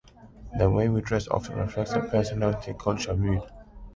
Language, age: English, 19-29